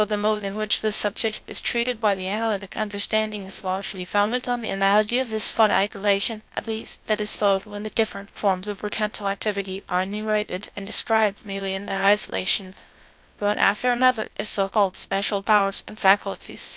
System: TTS, GlowTTS